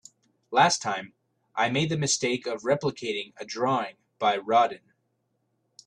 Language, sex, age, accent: English, male, 19-29, United States English